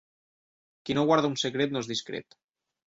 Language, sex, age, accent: Catalan, male, 19-29, valencià